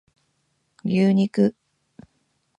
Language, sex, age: Japanese, female, 40-49